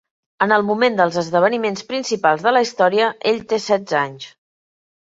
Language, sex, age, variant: Catalan, female, 40-49, Central